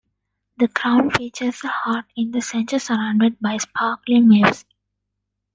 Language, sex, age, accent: English, female, 19-29, India and South Asia (India, Pakistan, Sri Lanka)